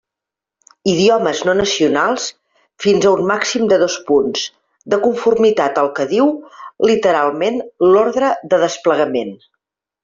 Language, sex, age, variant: Catalan, female, 50-59, Central